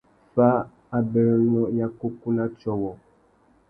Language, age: Tuki, 40-49